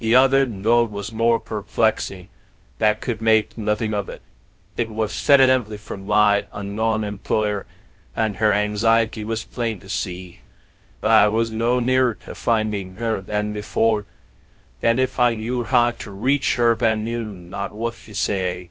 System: TTS, VITS